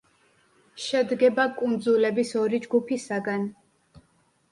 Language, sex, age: Georgian, female, 19-29